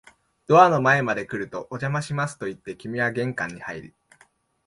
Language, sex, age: Japanese, male, 19-29